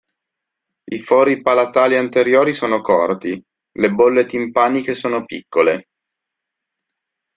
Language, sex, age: Italian, male, 30-39